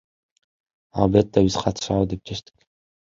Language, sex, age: Kyrgyz, male, under 19